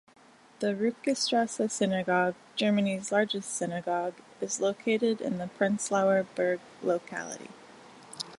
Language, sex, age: English, female, 40-49